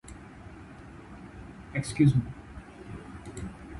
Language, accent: English, India and South Asia (India, Pakistan, Sri Lanka)